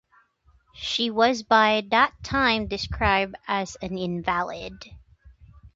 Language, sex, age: English, female, 40-49